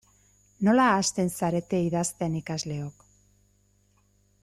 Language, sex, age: Basque, female, 50-59